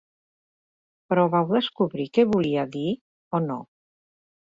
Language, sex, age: Catalan, female, 60-69